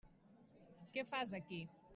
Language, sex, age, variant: Catalan, female, 30-39, Central